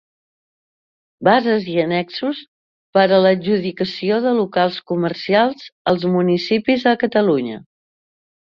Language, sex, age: Catalan, male, 60-69